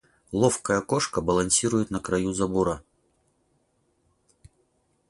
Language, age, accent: Russian, 19-29, Русский